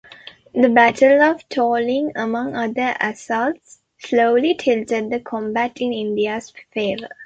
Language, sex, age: English, female, 19-29